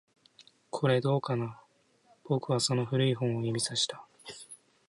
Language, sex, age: Japanese, male, 19-29